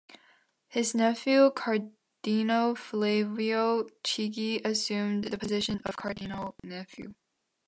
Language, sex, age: English, female, under 19